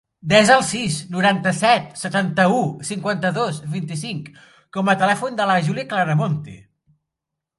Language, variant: Catalan, Central